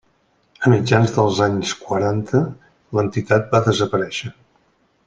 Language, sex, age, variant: Catalan, male, 60-69, Central